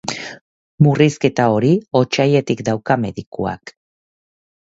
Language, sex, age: Basque, female, 40-49